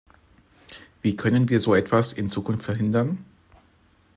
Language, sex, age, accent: German, male, 30-39, Deutschland Deutsch